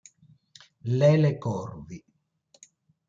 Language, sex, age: Italian, male, 60-69